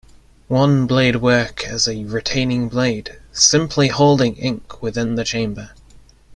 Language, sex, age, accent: English, male, under 19, England English